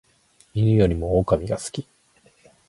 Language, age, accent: Japanese, 30-39, 標準語